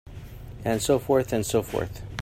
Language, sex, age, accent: English, male, 50-59, Canadian English